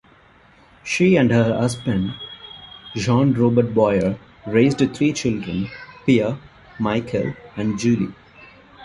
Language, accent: English, India and South Asia (India, Pakistan, Sri Lanka)